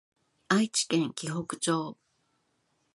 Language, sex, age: Japanese, female, 50-59